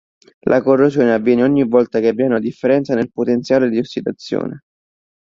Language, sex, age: Italian, male, 19-29